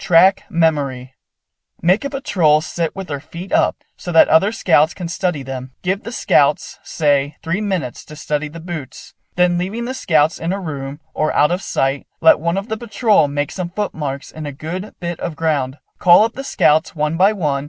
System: none